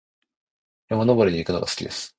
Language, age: Japanese, 30-39